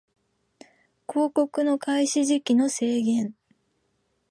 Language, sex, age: Japanese, female, 19-29